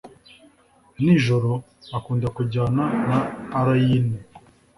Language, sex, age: Kinyarwanda, male, 19-29